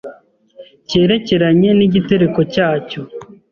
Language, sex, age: Kinyarwanda, male, 19-29